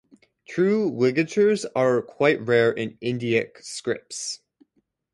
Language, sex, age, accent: English, male, under 19, United States English